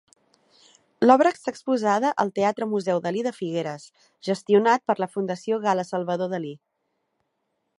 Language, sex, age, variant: Catalan, female, 30-39, Central